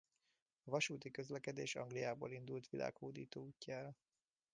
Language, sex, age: Hungarian, male, 30-39